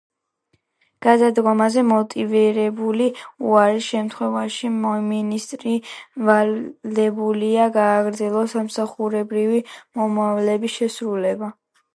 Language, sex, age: Georgian, female, under 19